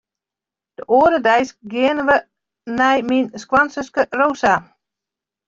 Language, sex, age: Western Frisian, female, 60-69